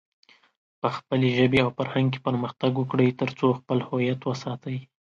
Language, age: Pashto, 19-29